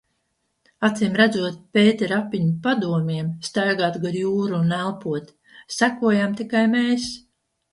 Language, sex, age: Latvian, female, 60-69